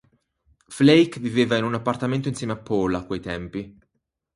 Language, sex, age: Italian, male, 30-39